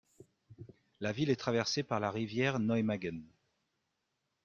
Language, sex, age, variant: French, male, 40-49, Français de métropole